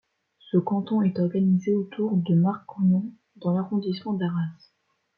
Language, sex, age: French, female, under 19